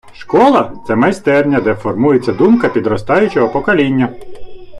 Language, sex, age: Ukrainian, male, 30-39